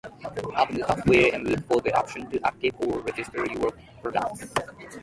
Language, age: English, 19-29